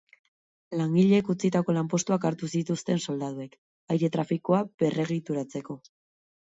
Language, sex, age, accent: Basque, female, 19-29, Mendebalekoa (Araba, Bizkaia, Gipuzkoako mendebaleko herri batzuk)